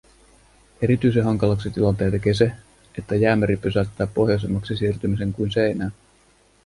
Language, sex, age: Finnish, male, 30-39